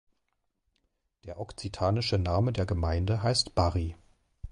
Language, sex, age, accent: German, male, 40-49, Deutschland Deutsch